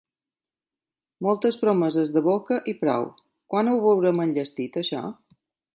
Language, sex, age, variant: Catalan, female, 50-59, Balear